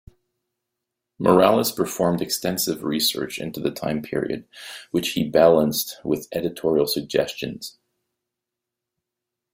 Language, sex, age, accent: English, male, 40-49, Canadian English